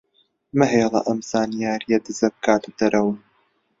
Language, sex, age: Central Kurdish, male, under 19